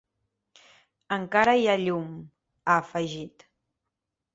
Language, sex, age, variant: Catalan, female, 19-29, Central